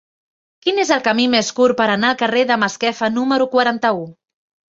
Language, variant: Catalan, Central